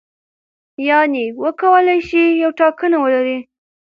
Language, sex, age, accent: Pashto, female, under 19, کندهاری لهجه